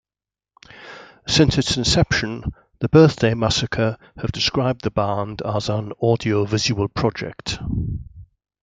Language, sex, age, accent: English, male, 60-69, England English